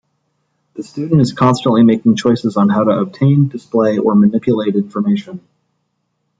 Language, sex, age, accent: English, male, 40-49, United States English